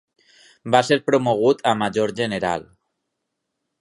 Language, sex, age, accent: Catalan, male, 30-39, valencià